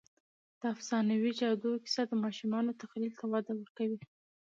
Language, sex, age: Pashto, female, under 19